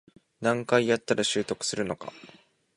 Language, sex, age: Japanese, male, 19-29